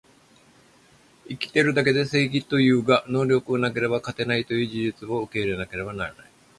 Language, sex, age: Japanese, male, 70-79